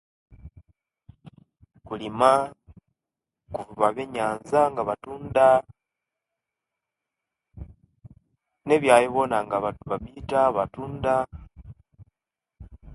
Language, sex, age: Kenyi, male, under 19